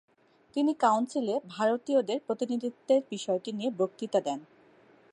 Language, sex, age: Bengali, male, 30-39